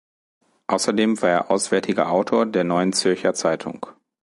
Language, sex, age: German, male, 40-49